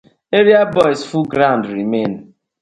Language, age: Nigerian Pidgin, 30-39